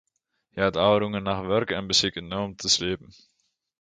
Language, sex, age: Western Frisian, male, under 19